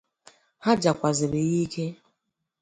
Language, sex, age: Igbo, female, 30-39